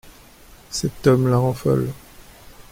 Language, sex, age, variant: French, male, 40-49, Français de métropole